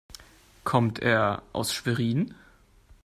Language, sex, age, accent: German, male, 19-29, Deutschland Deutsch